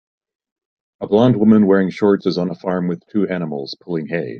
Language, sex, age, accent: English, male, 30-39, United States English